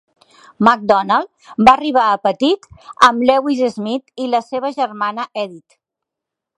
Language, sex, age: Catalan, female, 50-59